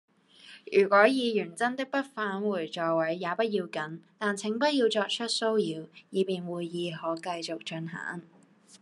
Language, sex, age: Cantonese, female, 19-29